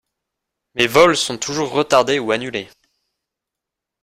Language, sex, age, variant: French, male, 19-29, Français de métropole